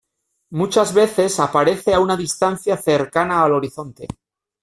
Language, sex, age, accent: Spanish, male, 40-49, España: Norte peninsular (Asturias, Castilla y León, Cantabria, País Vasco, Navarra, Aragón, La Rioja, Guadalajara, Cuenca)